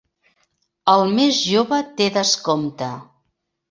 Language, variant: Catalan, Central